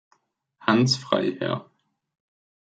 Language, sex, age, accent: German, male, 19-29, Deutschland Deutsch